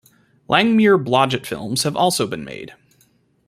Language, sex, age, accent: English, male, 19-29, United States English